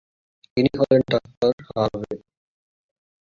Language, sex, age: Bengali, male, 19-29